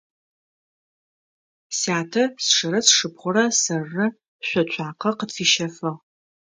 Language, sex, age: Adyghe, female, 30-39